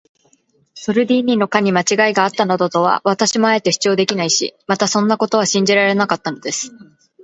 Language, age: Japanese, 19-29